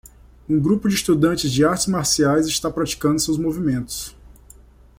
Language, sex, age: Portuguese, male, 19-29